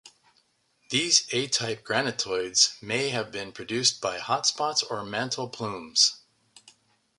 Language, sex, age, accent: English, male, 60-69, United States English